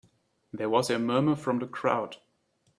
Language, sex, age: English, male, 19-29